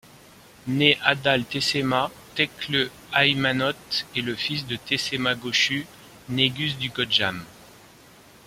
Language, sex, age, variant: French, male, 50-59, Français de métropole